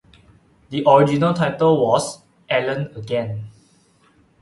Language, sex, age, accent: English, male, 19-29, Malaysian English